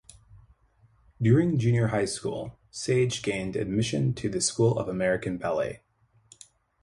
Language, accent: English, United States English